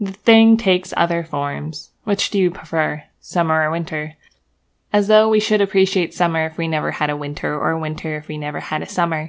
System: none